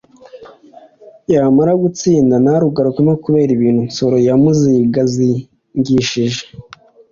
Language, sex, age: Kinyarwanda, male, 19-29